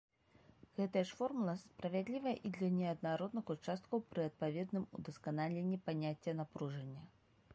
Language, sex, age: Belarusian, female, 30-39